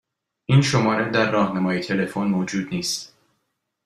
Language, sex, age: Persian, male, 30-39